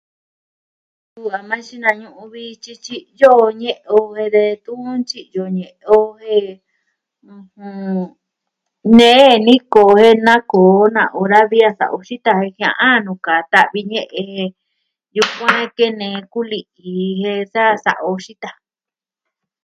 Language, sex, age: Southwestern Tlaxiaco Mixtec, female, 60-69